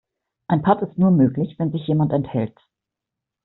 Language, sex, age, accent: German, female, 50-59, Deutschland Deutsch